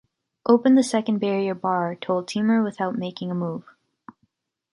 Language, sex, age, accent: English, female, 19-29, Canadian English